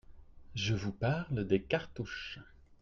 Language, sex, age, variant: French, male, 30-39, Français de métropole